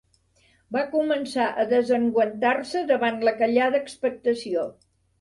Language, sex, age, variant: Catalan, female, 60-69, Central